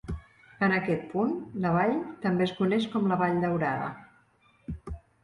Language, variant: Catalan, Central